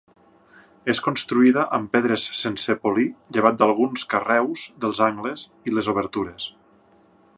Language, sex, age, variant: Catalan, male, 30-39, Septentrional